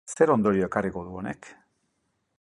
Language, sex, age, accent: Basque, male, 60-69, Erdialdekoa edo Nafarra (Gipuzkoa, Nafarroa)